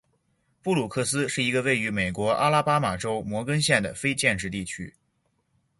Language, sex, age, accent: Chinese, male, 19-29, 出生地：山西省